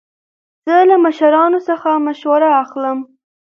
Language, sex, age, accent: Pashto, female, under 19, کندهاری لهجه